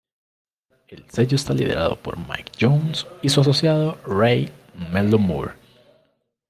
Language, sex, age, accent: Spanish, male, 19-29, Andino-Pacífico: Colombia, Perú, Ecuador, oeste de Bolivia y Venezuela andina